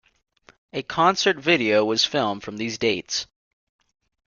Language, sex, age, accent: English, male, under 19, United States English